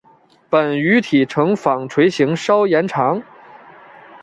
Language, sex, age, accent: Chinese, male, 30-39, 出生地：北京市